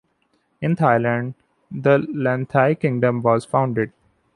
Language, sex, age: English, male, 19-29